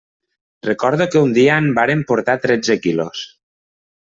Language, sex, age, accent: Catalan, male, 40-49, valencià